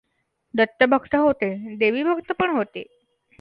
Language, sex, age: Marathi, female, under 19